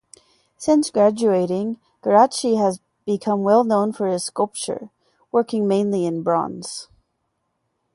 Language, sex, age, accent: English, female, 19-29, United States English